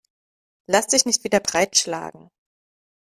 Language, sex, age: German, female, 30-39